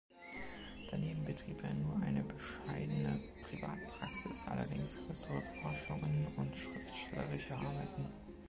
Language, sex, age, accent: German, male, 19-29, Deutschland Deutsch